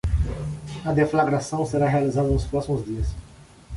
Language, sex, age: Portuguese, male, 40-49